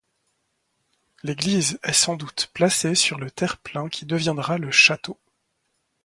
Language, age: French, 40-49